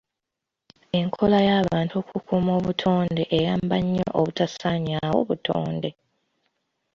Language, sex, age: Ganda, female, 19-29